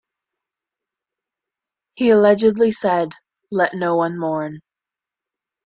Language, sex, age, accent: English, female, under 19, United States English